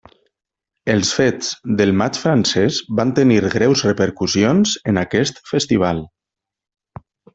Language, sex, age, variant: Catalan, male, 30-39, Nord-Occidental